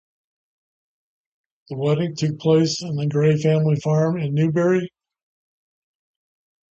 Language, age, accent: English, 60-69, United States English